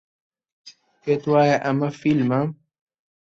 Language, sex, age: Central Kurdish, male, 30-39